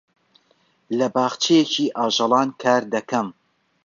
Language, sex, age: Central Kurdish, male, 30-39